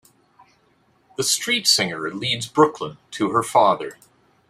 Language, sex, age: English, male, 50-59